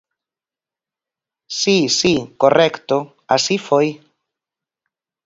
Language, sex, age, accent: Galician, female, 40-49, Oriental (común en zona oriental)